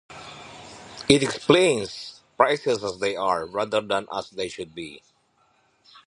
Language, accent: English, United States English